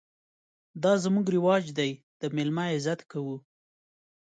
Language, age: Pashto, 30-39